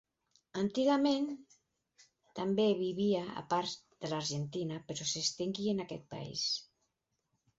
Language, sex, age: Catalan, female, 50-59